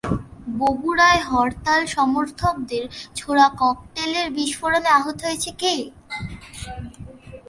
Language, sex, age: Bengali, female, under 19